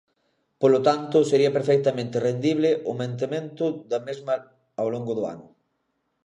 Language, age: Galician, 19-29